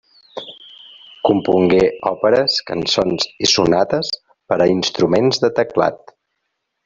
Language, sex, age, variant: Catalan, male, 40-49, Central